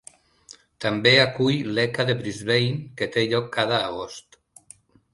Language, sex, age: Catalan, male, 50-59